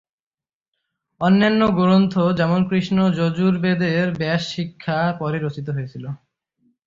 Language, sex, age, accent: Bengali, male, under 19, চলিত